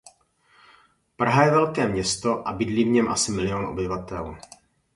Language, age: Czech, 40-49